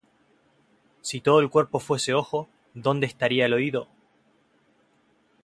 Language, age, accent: Spanish, 30-39, Rioplatense: Argentina, Uruguay, este de Bolivia, Paraguay